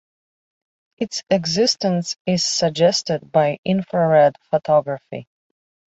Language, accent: English, United States English